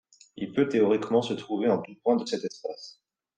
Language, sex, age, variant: French, male, 30-39, Français de métropole